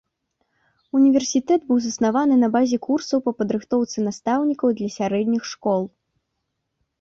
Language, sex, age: Belarusian, female, 19-29